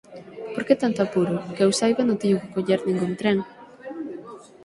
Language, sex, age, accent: Galician, female, 19-29, Atlántico (seseo e gheada); Normativo (estándar)